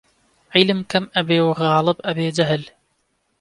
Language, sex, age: Central Kurdish, male, 19-29